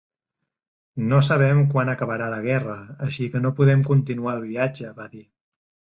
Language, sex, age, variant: Catalan, male, 50-59, Central